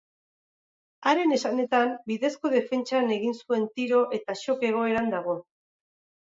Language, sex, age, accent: Basque, female, 40-49, Erdialdekoa edo Nafarra (Gipuzkoa, Nafarroa)